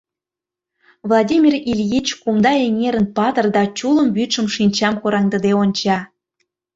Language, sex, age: Mari, female, 19-29